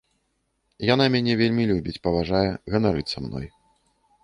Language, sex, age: Belarusian, male, 40-49